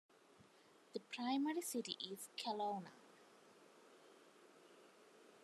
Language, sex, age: English, female, 19-29